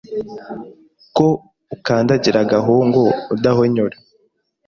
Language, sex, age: Kinyarwanda, male, 19-29